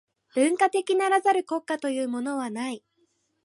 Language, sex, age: Japanese, female, 19-29